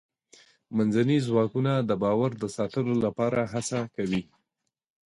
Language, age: Pashto, 40-49